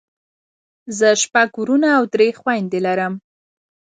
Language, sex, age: Pashto, female, 19-29